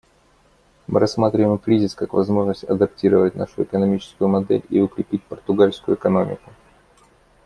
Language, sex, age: Russian, male, 30-39